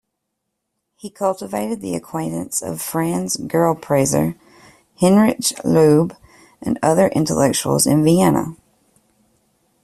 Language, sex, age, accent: English, female, 30-39, United States English